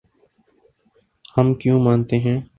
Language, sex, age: Urdu, male, 19-29